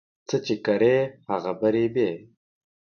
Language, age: Pashto, 19-29